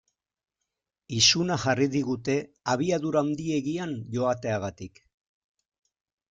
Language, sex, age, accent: Basque, male, 50-59, Erdialdekoa edo Nafarra (Gipuzkoa, Nafarroa)